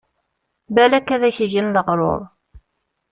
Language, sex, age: Kabyle, female, 19-29